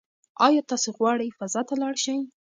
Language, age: Pashto, 19-29